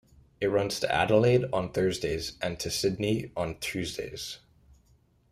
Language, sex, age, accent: English, male, 19-29, Canadian English